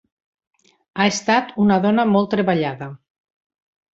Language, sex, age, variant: Catalan, female, 60-69, Central